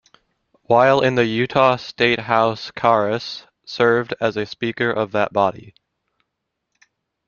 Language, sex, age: English, male, 19-29